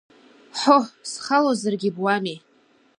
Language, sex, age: Abkhazian, female, under 19